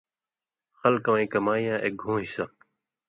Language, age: Indus Kohistani, 19-29